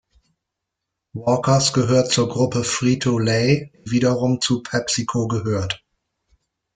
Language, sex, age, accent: German, male, 40-49, Deutschland Deutsch